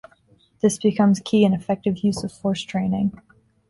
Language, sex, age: English, female, 19-29